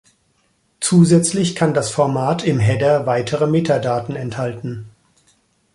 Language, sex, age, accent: German, male, 60-69, Deutschland Deutsch